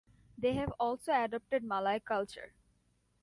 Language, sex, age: English, female, 19-29